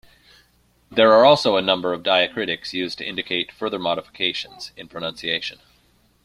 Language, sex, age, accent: English, male, 30-39, United States English